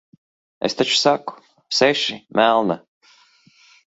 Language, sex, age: Latvian, male, 30-39